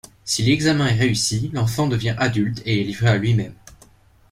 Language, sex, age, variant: French, male, under 19, Français de métropole